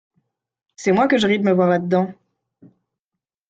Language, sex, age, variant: French, female, 19-29, Français de métropole